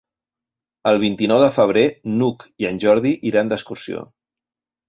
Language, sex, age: Catalan, male, 40-49